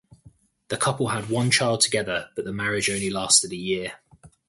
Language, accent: English, England English